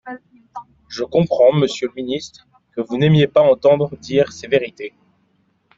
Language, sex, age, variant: French, male, 19-29, Français de métropole